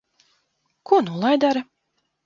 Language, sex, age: Latvian, female, 30-39